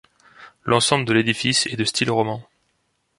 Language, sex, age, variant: French, male, 19-29, Français de métropole